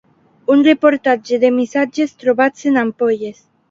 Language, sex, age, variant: Catalan, female, under 19, Alacantí